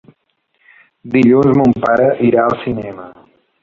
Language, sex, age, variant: Catalan, male, 50-59, Balear